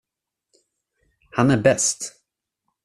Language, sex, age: Swedish, male, 19-29